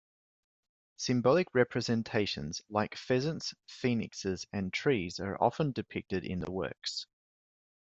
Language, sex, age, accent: English, male, 40-49, Australian English